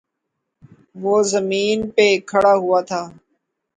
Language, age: Urdu, 40-49